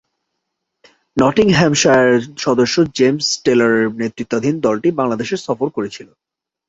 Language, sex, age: Bengali, male, 19-29